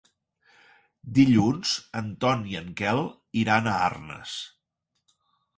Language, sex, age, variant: Catalan, male, 40-49, Central